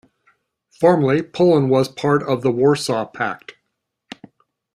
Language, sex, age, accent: English, male, 60-69, United States English